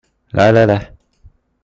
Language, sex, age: Chinese, male, 19-29